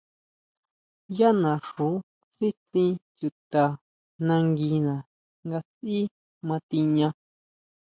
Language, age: Huautla Mazatec, 30-39